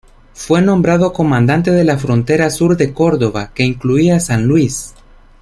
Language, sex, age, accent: Spanish, male, 19-29, América central